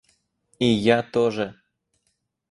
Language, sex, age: Russian, male, 19-29